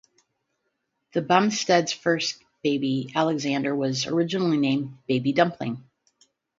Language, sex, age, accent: English, female, 50-59, United States English; Midwestern